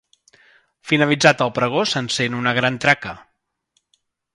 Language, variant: Catalan, Central